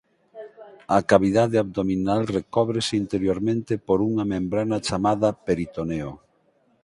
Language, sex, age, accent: Galician, male, 50-59, Normativo (estándar)